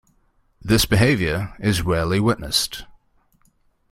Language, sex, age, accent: English, male, 19-29, England English